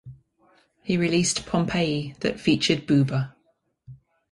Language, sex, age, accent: English, female, 30-39, England English